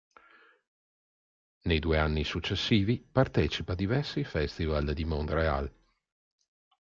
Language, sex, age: Italian, male, 50-59